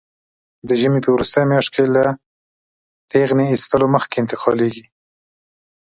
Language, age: Pashto, 30-39